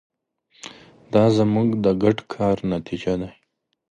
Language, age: Pashto, 19-29